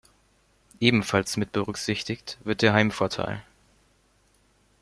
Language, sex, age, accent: German, male, under 19, Deutschland Deutsch